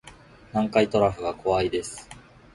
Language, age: Japanese, 19-29